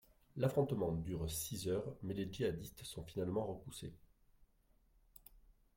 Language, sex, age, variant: French, male, 40-49, Français de métropole